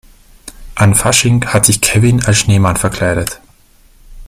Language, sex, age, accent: German, male, 19-29, Österreichisches Deutsch